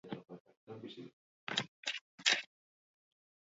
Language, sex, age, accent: Basque, female, 40-49, Mendebalekoa (Araba, Bizkaia, Gipuzkoako mendebaleko herri batzuk)